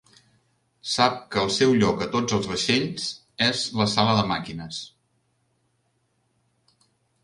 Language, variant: Catalan, Central